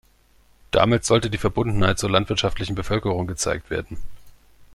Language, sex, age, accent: German, male, 40-49, Deutschland Deutsch